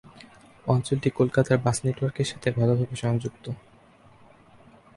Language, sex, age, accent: Bengali, male, under 19, Native